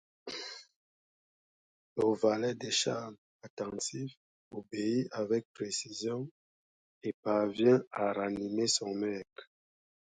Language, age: French, 30-39